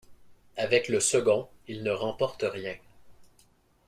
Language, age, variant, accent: French, 19-29, Français d'Amérique du Nord, Français du Canada